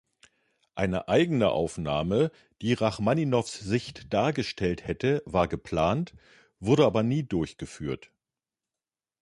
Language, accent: German, Deutschland Deutsch